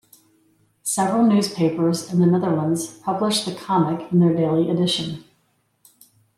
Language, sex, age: English, female, 50-59